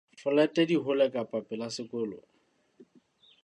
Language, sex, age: Southern Sotho, male, 30-39